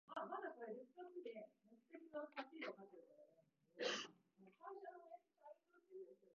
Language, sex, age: Japanese, male, 19-29